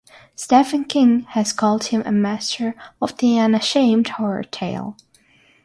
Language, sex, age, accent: English, female, under 19, United States English; England English